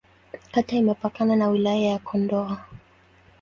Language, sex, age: Swahili, female, 19-29